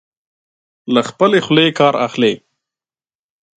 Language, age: Pashto, 19-29